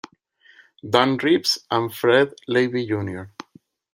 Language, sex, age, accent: Spanish, male, 30-39, España: Islas Canarias